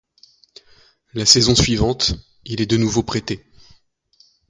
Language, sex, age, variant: French, male, 40-49, Français de métropole